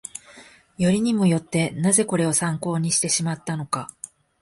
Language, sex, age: Japanese, female, 40-49